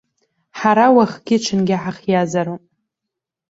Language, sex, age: Abkhazian, female, under 19